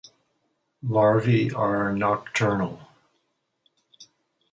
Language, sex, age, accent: English, male, 80-89, United States English